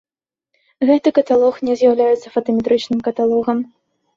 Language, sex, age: Belarusian, female, 19-29